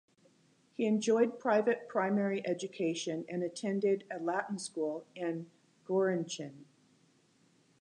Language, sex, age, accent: English, female, 60-69, United States English